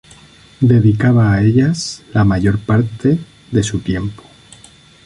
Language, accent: Spanish, España: Sur peninsular (Andalucia, Extremadura, Murcia)